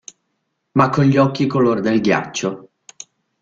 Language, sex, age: Italian, male, 19-29